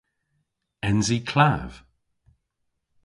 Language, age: Cornish, 50-59